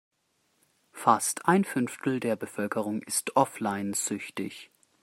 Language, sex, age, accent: German, male, under 19, Deutschland Deutsch